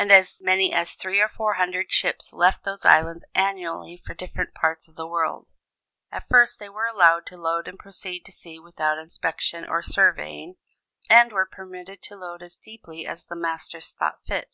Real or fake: real